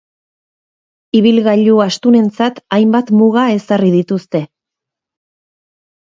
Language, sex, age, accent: Basque, female, 40-49, Erdialdekoa edo Nafarra (Gipuzkoa, Nafarroa)